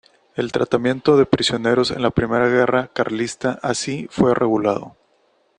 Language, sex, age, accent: Spanish, male, 30-39, México